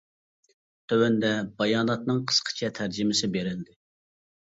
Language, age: Uyghur, 19-29